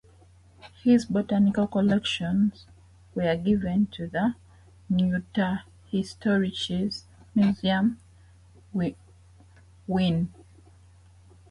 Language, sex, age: English, female, 30-39